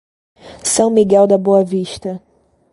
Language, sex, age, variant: Portuguese, female, 30-39, Portuguese (Brasil)